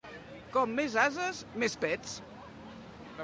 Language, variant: Catalan, Central